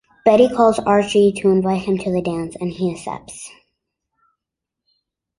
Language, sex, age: English, male, 19-29